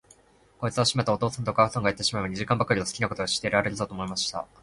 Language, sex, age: Japanese, male, 19-29